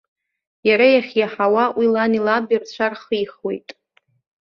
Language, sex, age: Abkhazian, female, 40-49